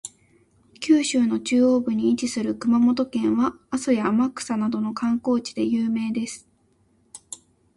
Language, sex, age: Japanese, female, 19-29